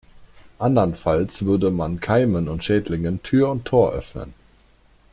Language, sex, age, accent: German, male, 30-39, Deutschland Deutsch